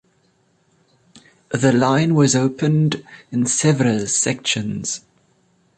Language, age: English, 30-39